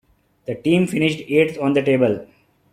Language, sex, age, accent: English, male, 30-39, India and South Asia (India, Pakistan, Sri Lanka)